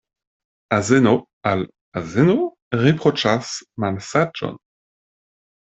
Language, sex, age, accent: Esperanto, male, 19-29, Internacia